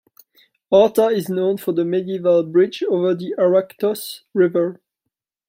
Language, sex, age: English, male, 19-29